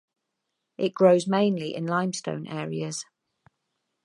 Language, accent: English, England English